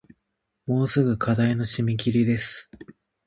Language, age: Japanese, 19-29